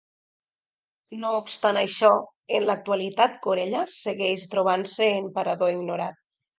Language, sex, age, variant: Catalan, female, 19-29, Nord-Occidental